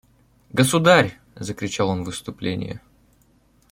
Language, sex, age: Russian, male, 19-29